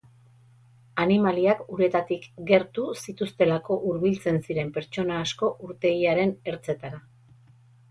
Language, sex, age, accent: Basque, female, 40-49, Erdialdekoa edo Nafarra (Gipuzkoa, Nafarroa)